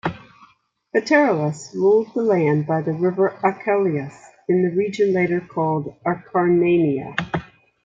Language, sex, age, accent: English, female, 50-59, United States English